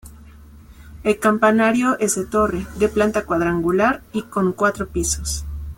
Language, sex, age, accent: Spanish, female, 30-39, México